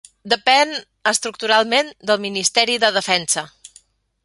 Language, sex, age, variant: Catalan, female, 40-49, Central